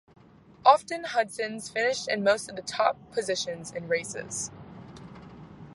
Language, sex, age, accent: English, female, under 19, United States English